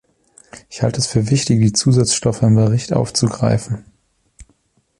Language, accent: German, Deutschland Deutsch